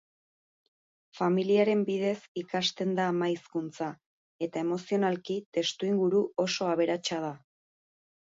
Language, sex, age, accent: Basque, female, 30-39, Erdialdekoa edo Nafarra (Gipuzkoa, Nafarroa)